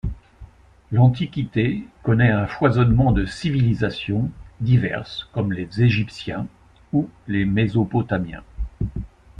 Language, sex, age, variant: French, male, 60-69, Français de métropole